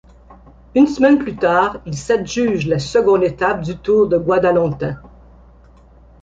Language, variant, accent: French, Français d'Amérique du Nord, Français du Canada